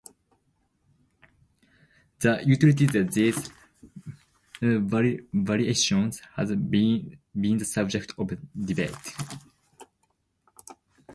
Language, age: English, 19-29